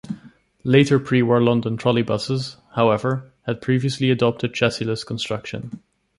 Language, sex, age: English, male, 19-29